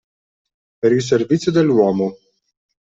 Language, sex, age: Italian, male, 50-59